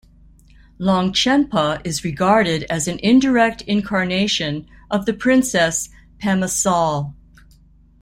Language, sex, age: English, female, 60-69